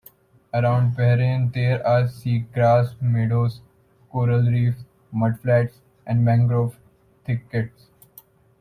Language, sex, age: English, male, 19-29